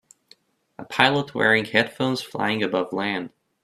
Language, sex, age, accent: English, male, 19-29, United States English